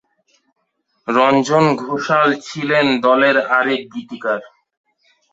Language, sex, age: Bengali, male, 19-29